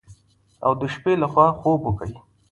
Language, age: Pashto, 19-29